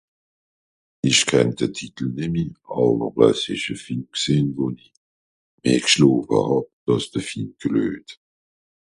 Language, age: Swiss German, 70-79